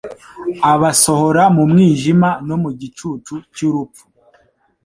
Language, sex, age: Kinyarwanda, male, 19-29